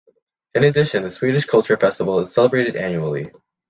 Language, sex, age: English, male, under 19